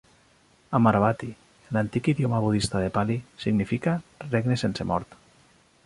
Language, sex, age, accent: Catalan, male, 40-49, valencià